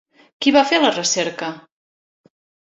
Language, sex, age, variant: Catalan, female, 50-59, Central